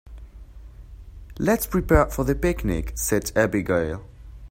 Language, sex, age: English, male, under 19